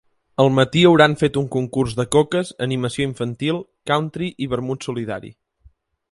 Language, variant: Catalan, Central